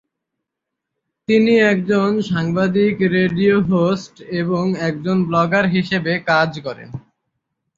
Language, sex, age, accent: Bengali, male, under 19, চলিত